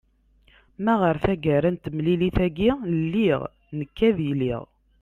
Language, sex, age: Kabyle, female, 19-29